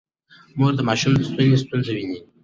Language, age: Pashto, 19-29